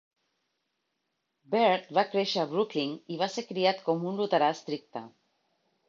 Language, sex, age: Catalan, female, 40-49